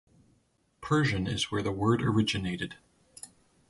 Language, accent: English, United States English